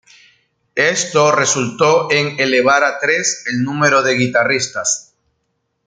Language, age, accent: Spanish, 40-49, Andino-Pacífico: Colombia, Perú, Ecuador, oeste de Bolivia y Venezuela andina